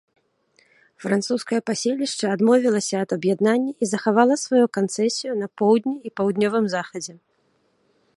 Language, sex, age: Belarusian, female, 30-39